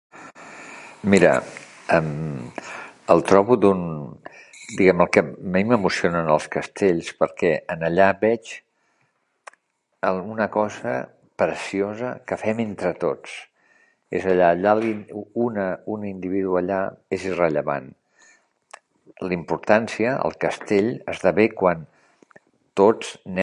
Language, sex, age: Catalan, male, 50-59